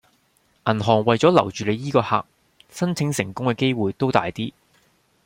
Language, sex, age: Cantonese, male, 19-29